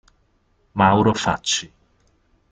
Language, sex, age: Italian, male, 40-49